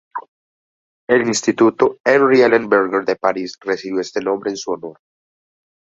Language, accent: Spanish, Andino-Pacífico: Colombia, Perú, Ecuador, oeste de Bolivia y Venezuela andina